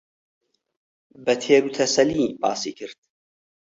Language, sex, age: Central Kurdish, male, 30-39